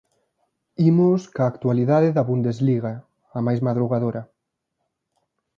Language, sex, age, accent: Galician, male, 19-29, Atlántico (seseo e gheada)